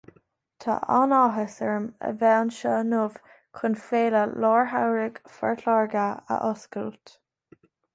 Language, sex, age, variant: Irish, female, 19-29, Gaeilge na Mumhan